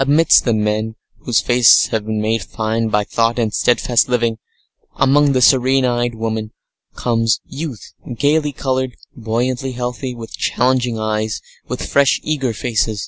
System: none